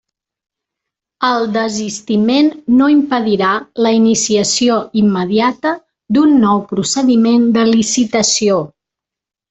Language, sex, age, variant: Catalan, female, 40-49, Central